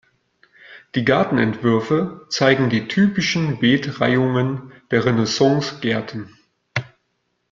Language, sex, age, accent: German, male, 40-49, Deutschland Deutsch